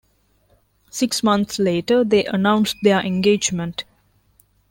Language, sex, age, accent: English, female, 19-29, India and South Asia (India, Pakistan, Sri Lanka)